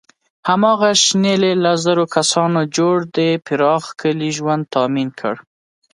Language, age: Pashto, 30-39